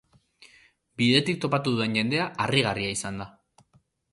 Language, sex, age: Basque, male, 19-29